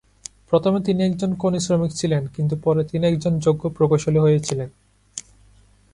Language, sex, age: Bengali, male, 19-29